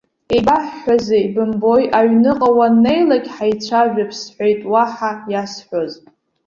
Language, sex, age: Abkhazian, female, under 19